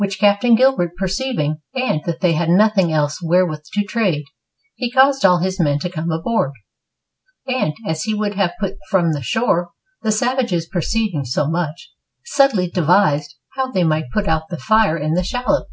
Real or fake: real